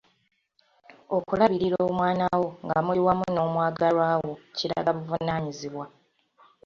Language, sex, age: Ganda, female, 19-29